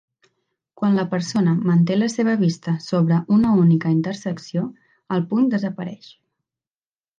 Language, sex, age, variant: Catalan, female, 19-29, Septentrional